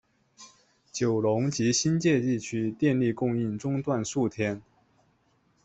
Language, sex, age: Chinese, male, 30-39